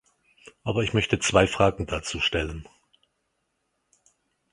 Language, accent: German, Deutschland Deutsch